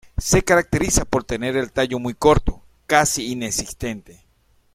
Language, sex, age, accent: Spanish, male, 40-49, Caribe: Cuba, Venezuela, Puerto Rico, República Dominicana, Panamá, Colombia caribeña, México caribeño, Costa del golfo de México